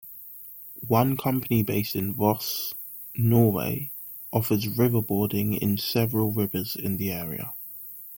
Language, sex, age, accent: English, male, 30-39, England English